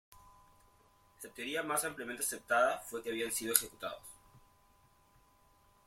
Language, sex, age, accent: Spanish, male, 30-39, Andino-Pacífico: Colombia, Perú, Ecuador, oeste de Bolivia y Venezuela andina